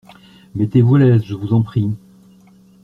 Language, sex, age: French, male, 60-69